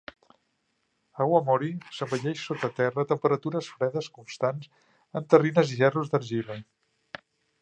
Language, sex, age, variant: Catalan, male, 60-69, Central